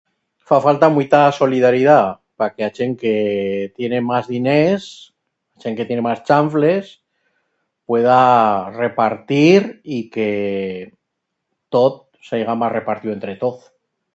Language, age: Aragonese, 60-69